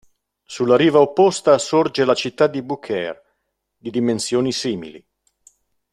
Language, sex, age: Italian, male, 50-59